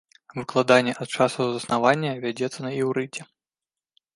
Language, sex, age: Belarusian, male, 19-29